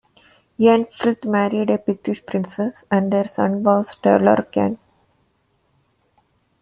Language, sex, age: English, female, 40-49